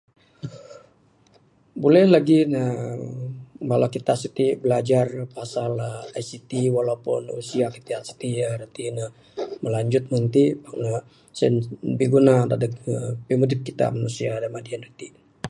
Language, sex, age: Bukar-Sadung Bidayuh, male, 60-69